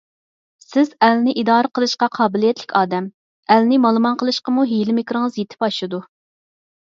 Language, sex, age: Uyghur, female, 30-39